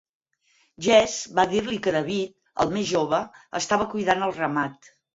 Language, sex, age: Catalan, female, 50-59